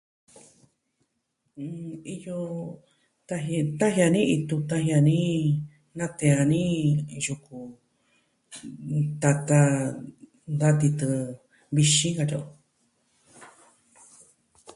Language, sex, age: Southwestern Tlaxiaco Mixtec, female, 40-49